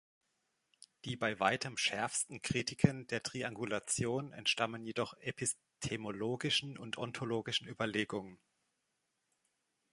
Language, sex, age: German, male, 30-39